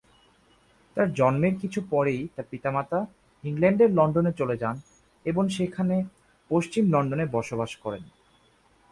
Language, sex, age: Bengali, male, 19-29